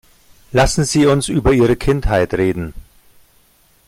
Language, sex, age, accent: German, male, 50-59, Deutschland Deutsch